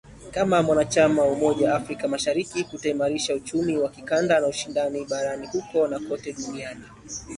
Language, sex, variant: Swahili, male, Kiswahili cha Bara ya Tanzania